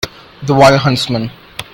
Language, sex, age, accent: English, male, 19-29, India and South Asia (India, Pakistan, Sri Lanka)